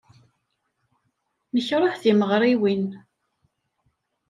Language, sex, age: Kabyle, female, 30-39